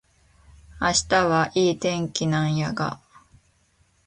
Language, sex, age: Japanese, female, 19-29